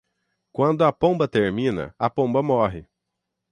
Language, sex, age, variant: Portuguese, male, 30-39, Portuguese (Brasil)